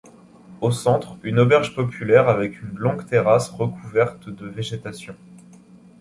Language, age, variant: French, 19-29, Français de métropole